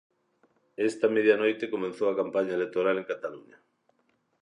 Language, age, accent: Galician, 60-69, Normativo (estándar)